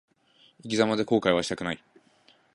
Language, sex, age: Japanese, male, 19-29